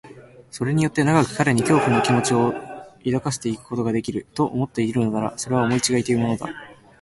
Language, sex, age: Japanese, male, 19-29